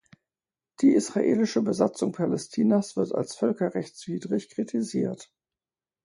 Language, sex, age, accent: German, female, 50-59, Deutschland Deutsch